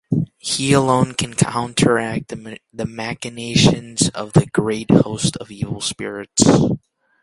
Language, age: English, under 19